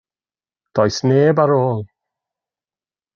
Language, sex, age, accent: Welsh, male, 30-39, Y Deyrnas Unedig Cymraeg